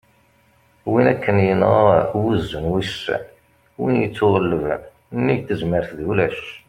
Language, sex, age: Kabyle, male, 40-49